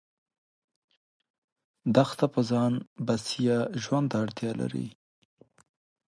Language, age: Pashto, 19-29